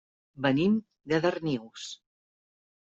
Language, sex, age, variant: Catalan, female, 40-49, Central